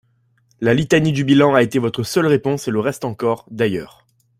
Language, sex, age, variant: French, male, 19-29, Français de métropole